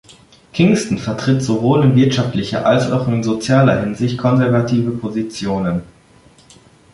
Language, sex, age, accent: German, male, under 19, Deutschland Deutsch